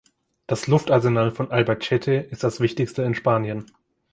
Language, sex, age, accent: German, male, 19-29, Deutschland Deutsch